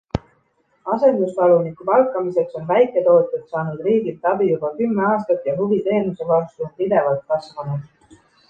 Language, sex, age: Estonian, female, 19-29